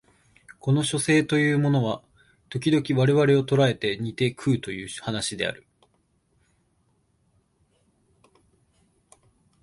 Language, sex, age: Japanese, male, 19-29